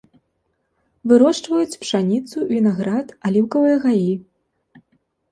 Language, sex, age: Belarusian, female, 19-29